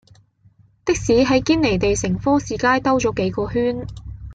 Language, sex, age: Cantonese, female, 19-29